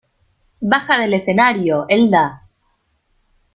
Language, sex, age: Spanish, female, 30-39